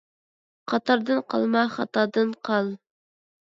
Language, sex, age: Uyghur, female, under 19